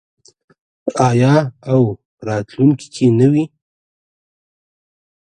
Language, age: Pashto, 19-29